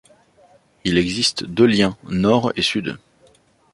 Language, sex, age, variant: French, male, 30-39, Français de métropole